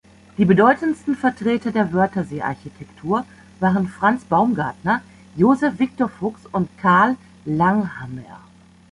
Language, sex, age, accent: German, female, 40-49, Deutschland Deutsch